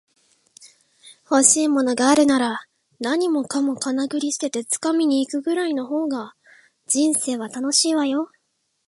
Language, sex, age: Japanese, female, 19-29